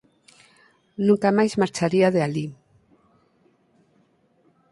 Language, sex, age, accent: Galician, female, 50-59, Normativo (estándar)